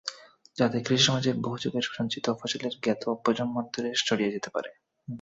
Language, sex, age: Bengali, male, 19-29